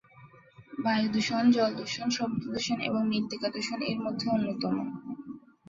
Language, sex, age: Bengali, female, 19-29